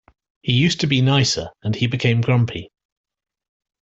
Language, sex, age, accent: English, male, 40-49, England English